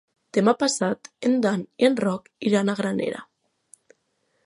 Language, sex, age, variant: Catalan, female, 19-29, Nord-Occidental